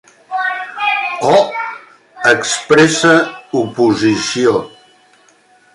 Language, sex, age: Catalan, male, 80-89